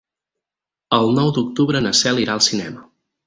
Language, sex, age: Catalan, male, 19-29